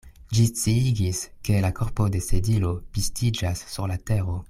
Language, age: Esperanto, 19-29